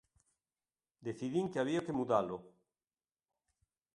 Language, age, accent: Galician, 60-69, Oriental (común en zona oriental)